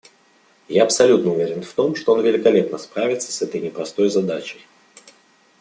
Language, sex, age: Russian, male, 19-29